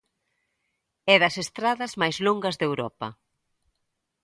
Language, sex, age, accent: Galician, female, 40-49, Atlántico (seseo e gheada)